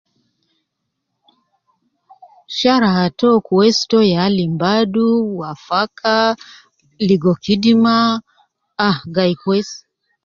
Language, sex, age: Nubi, female, 50-59